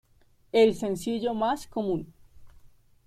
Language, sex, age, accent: Spanish, female, 19-29, Andino-Pacífico: Colombia, Perú, Ecuador, oeste de Bolivia y Venezuela andina